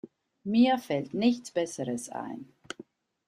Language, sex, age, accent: German, female, 60-69, Schweizerdeutsch